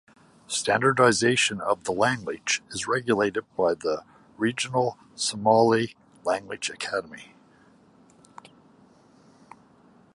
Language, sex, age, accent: English, male, 50-59, Canadian English